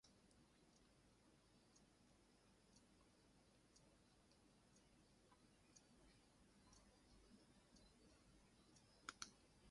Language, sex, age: Afrikaans, male, 70-79